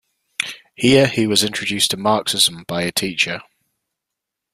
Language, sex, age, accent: English, male, 19-29, England English